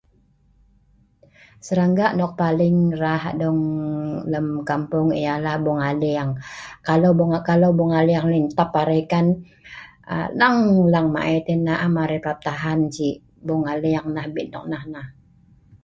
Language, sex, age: Sa'ban, female, 50-59